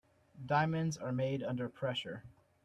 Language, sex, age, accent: English, male, 19-29, United States English